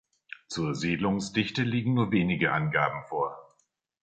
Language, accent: German, Deutschland Deutsch